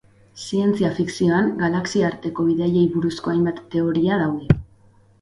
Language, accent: Basque, Mendebalekoa (Araba, Bizkaia, Gipuzkoako mendebaleko herri batzuk)